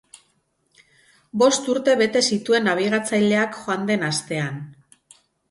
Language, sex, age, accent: Basque, female, 40-49, Mendebalekoa (Araba, Bizkaia, Gipuzkoako mendebaleko herri batzuk)